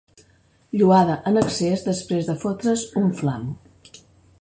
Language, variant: Catalan, Central